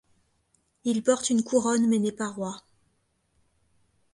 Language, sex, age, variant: French, female, 19-29, Français de métropole